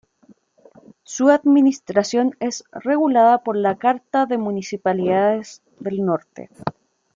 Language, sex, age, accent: Spanish, female, 30-39, Chileno: Chile, Cuyo